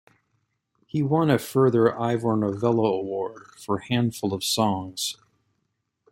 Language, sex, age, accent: English, male, 40-49, United States English